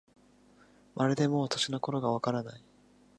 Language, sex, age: Japanese, male, 19-29